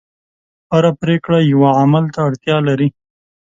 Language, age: Pashto, 19-29